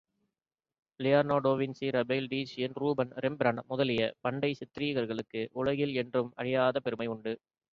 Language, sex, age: Tamil, male, 19-29